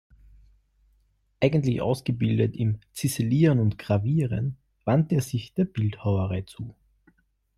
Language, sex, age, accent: German, male, 19-29, Österreichisches Deutsch